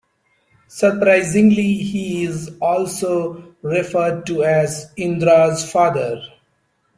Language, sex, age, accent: English, male, 30-39, India and South Asia (India, Pakistan, Sri Lanka)